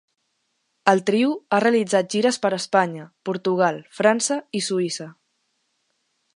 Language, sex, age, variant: Catalan, female, under 19, Central